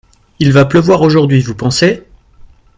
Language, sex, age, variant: French, male, 19-29, Français de métropole